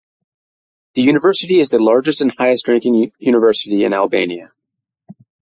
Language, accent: English, United States English